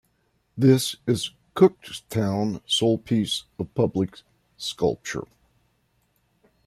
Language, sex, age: English, male, 70-79